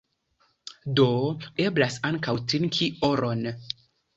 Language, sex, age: Esperanto, male, 19-29